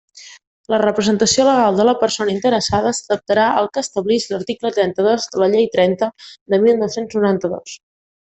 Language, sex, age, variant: Catalan, female, 19-29, Septentrional